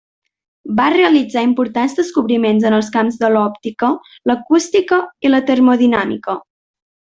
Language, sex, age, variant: Catalan, male, 40-49, Nord-Occidental